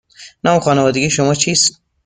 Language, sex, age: Persian, male, 19-29